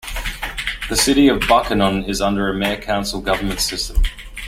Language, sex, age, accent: English, male, 19-29, Australian English